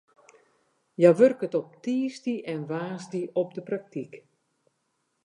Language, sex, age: Western Frisian, female, 60-69